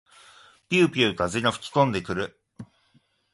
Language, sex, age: Japanese, male, 40-49